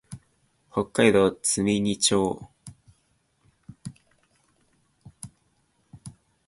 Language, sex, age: Japanese, male, 19-29